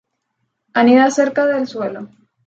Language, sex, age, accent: Spanish, female, 19-29, España: Islas Canarias